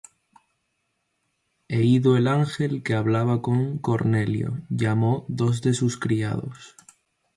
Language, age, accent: Spanish, 19-29, España: Islas Canarias